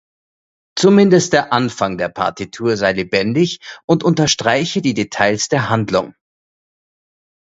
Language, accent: German, Österreichisches Deutsch